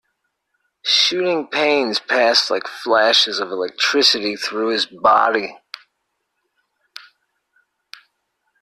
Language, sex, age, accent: English, male, 30-39, United States English